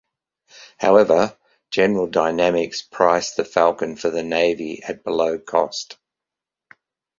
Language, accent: English, Australian English